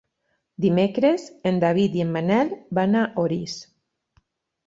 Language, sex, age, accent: Catalan, female, 50-59, valencià